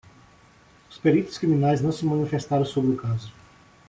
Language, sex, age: Portuguese, male, 40-49